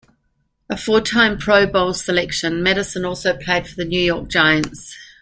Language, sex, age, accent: English, female, 60-69, New Zealand English